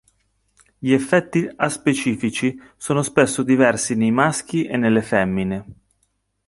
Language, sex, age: Italian, male, 40-49